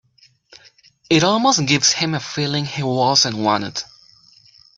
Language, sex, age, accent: English, male, 30-39, United States English